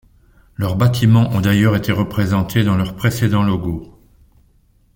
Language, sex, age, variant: French, male, 60-69, Français de métropole